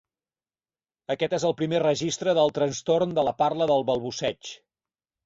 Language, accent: Catalan, nord-oriental